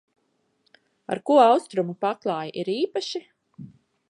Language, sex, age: Latvian, female, 40-49